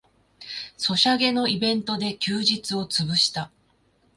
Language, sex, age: Japanese, female, 40-49